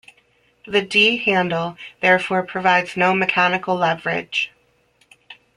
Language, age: English, 30-39